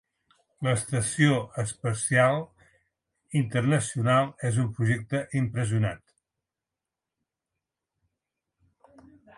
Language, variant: Catalan, Septentrional